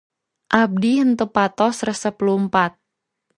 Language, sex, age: Sundanese, female, 19-29